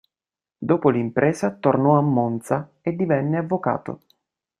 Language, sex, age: Italian, male, 19-29